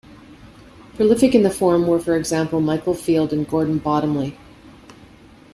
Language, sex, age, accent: English, female, 50-59, Canadian English